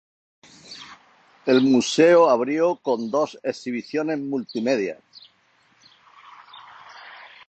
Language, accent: Spanish, España: Sur peninsular (Andalucia, Extremadura, Murcia)